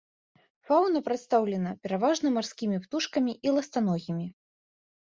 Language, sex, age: Belarusian, female, 19-29